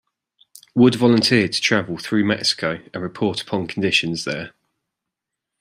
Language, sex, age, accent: English, male, 30-39, England English